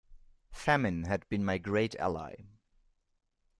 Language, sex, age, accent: English, male, 19-29, United States English